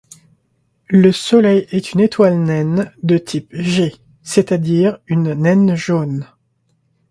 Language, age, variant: French, 19-29, Français de métropole